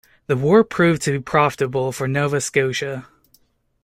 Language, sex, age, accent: English, male, 19-29, United States English